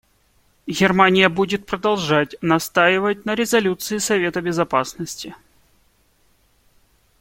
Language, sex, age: Russian, male, 19-29